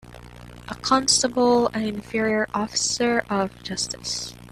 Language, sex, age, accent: English, female, 19-29, Filipino